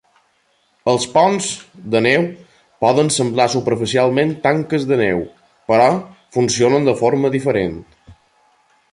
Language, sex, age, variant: Catalan, male, 19-29, Balear